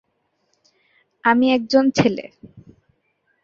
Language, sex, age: Bengali, female, 19-29